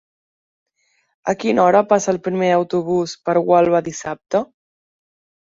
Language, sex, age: Catalan, female, 19-29